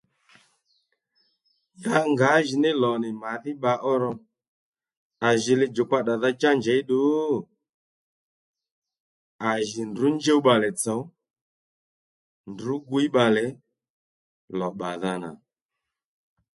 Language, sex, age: Lendu, male, 30-39